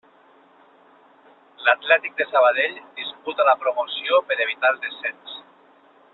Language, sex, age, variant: Catalan, male, 40-49, Nord-Occidental